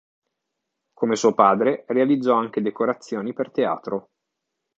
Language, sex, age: Italian, male, 40-49